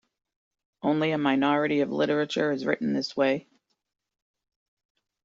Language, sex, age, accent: English, female, 50-59, United States English